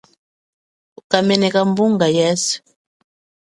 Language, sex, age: Chokwe, female, 40-49